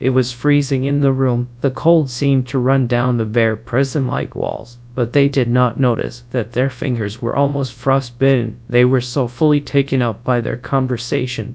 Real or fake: fake